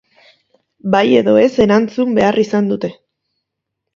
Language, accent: Basque, Erdialdekoa edo Nafarra (Gipuzkoa, Nafarroa)